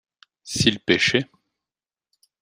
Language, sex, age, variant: French, male, 30-39, Français de métropole